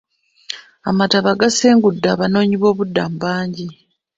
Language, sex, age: Ganda, female, 30-39